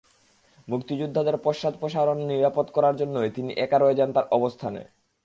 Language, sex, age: Bengali, male, 19-29